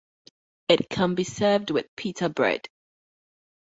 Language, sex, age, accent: English, female, 30-39, United States English